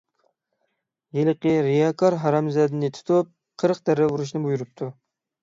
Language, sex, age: Uyghur, male, 19-29